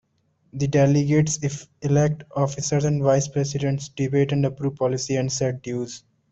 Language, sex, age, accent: English, male, under 19, India and South Asia (India, Pakistan, Sri Lanka)